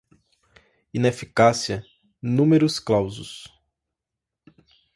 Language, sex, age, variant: Portuguese, male, 19-29, Portuguese (Brasil)